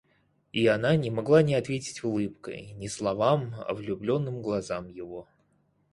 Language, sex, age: Russian, male, 30-39